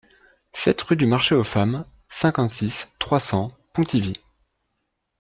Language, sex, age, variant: French, male, 30-39, Français de métropole